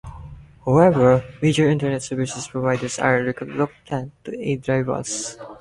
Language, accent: English, Filipino